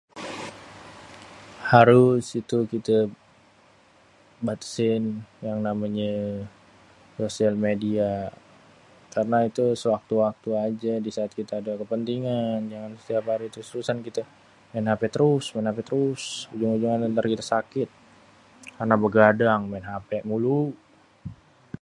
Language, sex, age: Betawi, male, 30-39